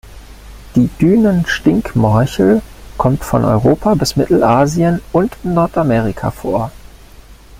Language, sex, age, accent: German, male, 40-49, Deutschland Deutsch